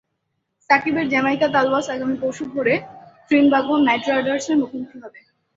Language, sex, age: Bengali, female, 19-29